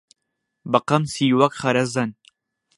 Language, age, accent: Central Kurdish, under 19, سۆرانی